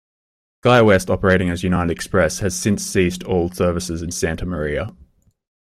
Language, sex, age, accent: English, male, 19-29, Australian English